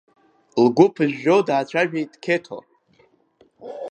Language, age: Abkhazian, under 19